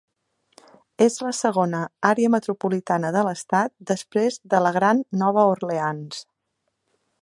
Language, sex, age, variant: Catalan, female, 40-49, Central